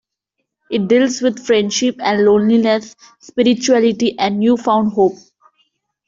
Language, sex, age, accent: English, female, 19-29, India and South Asia (India, Pakistan, Sri Lanka)